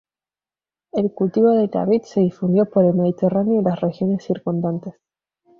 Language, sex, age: Spanish, female, 19-29